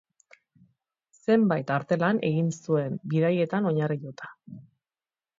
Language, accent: Basque, Erdialdekoa edo Nafarra (Gipuzkoa, Nafarroa)